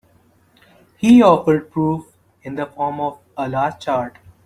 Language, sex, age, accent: English, male, 19-29, India and South Asia (India, Pakistan, Sri Lanka)